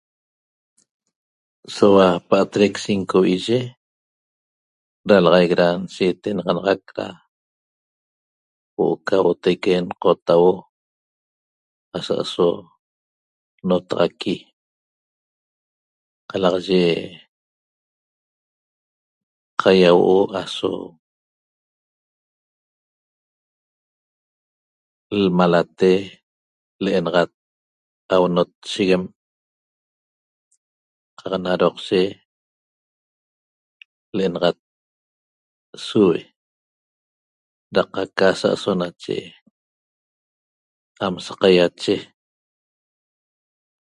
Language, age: Toba, 50-59